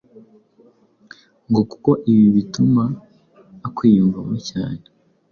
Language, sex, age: Kinyarwanda, male, 19-29